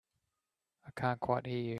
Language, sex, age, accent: English, male, 30-39, Australian English